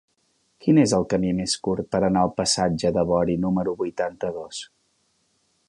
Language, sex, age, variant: Catalan, male, 50-59, Central